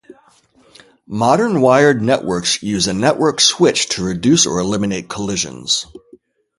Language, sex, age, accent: English, male, 50-59, United States English